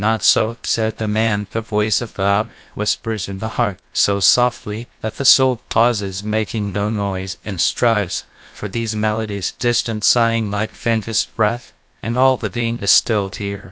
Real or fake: fake